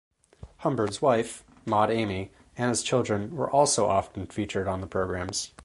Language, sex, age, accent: English, male, 19-29, United States English